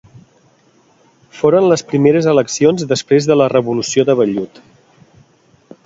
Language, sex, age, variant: Catalan, male, 40-49, Central